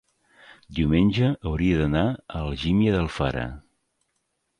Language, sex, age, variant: Catalan, male, 50-59, Central